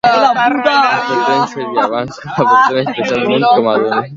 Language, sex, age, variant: Catalan, male, under 19, Alacantí